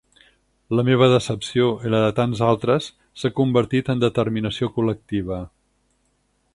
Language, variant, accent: Catalan, Central, Barceloní